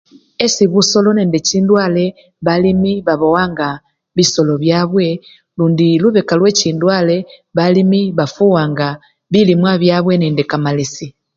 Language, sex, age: Luyia, female, 50-59